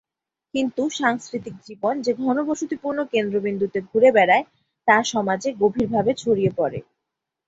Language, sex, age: Bengali, female, 19-29